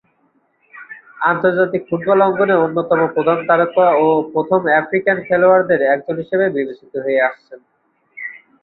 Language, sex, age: Bengali, male, 19-29